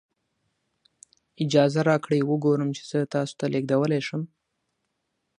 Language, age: Pashto, 19-29